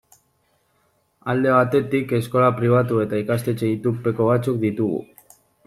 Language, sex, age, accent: Basque, male, 19-29, Mendebalekoa (Araba, Bizkaia, Gipuzkoako mendebaleko herri batzuk)